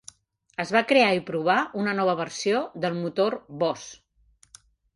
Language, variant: Catalan, Central